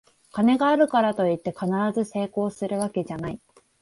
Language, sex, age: Japanese, female, 19-29